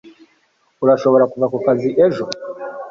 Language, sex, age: Kinyarwanda, male, 19-29